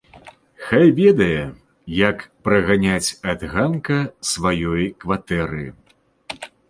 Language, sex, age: Belarusian, male, 40-49